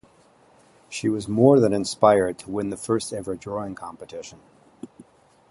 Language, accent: English, United States English